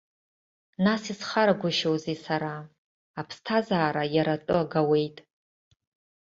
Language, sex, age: Abkhazian, female, 40-49